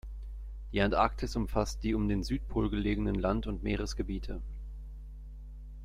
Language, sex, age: German, male, 19-29